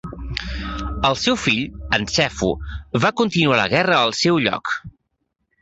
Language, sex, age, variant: Catalan, male, 40-49, Central